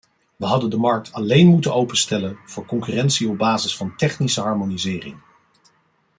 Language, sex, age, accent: Dutch, male, 40-49, Nederlands Nederlands